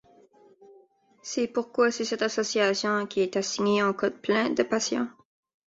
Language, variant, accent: French, Français d'Amérique du Nord, Français du Canada